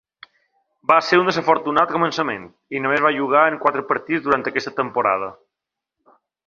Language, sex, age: Catalan, male, 40-49